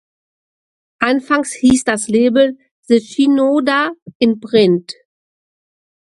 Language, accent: German, Deutschland Deutsch